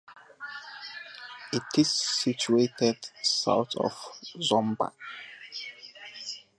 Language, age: English, 19-29